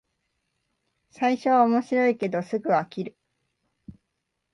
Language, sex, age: Japanese, female, 19-29